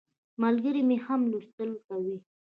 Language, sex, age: Pashto, female, 19-29